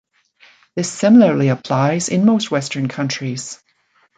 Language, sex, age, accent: English, female, 60-69, Canadian English